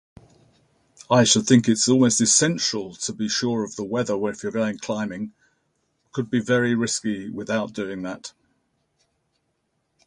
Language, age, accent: English, 70-79, England English